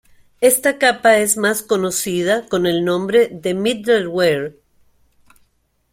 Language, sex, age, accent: Spanish, female, 60-69, Andino-Pacífico: Colombia, Perú, Ecuador, oeste de Bolivia y Venezuela andina